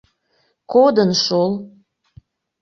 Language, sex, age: Mari, female, 40-49